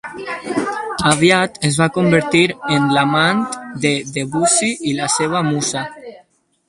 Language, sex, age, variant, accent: Catalan, male, under 19, Valencià meridional, valencià